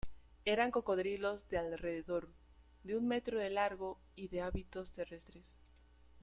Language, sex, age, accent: Spanish, female, under 19, Andino-Pacífico: Colombia, Perú, Ecuador, oeste de Bolivia y Venezuela andina